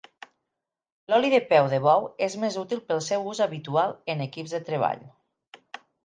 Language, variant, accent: Catalan, Nord-Occidental, Tortosí